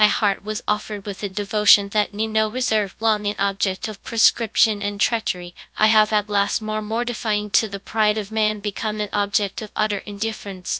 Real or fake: fake